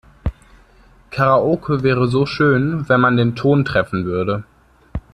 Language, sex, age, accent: German, male, 19-29, Deutschland Deutsch